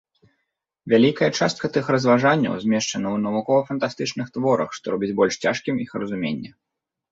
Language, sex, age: Belarusian, male, 30-39